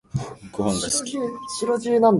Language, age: Japanese, under 19